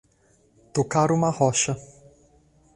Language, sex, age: Portuguese, male, 30-39